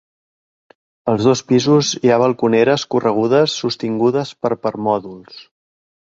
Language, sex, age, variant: Catalan, male, 40-49, Central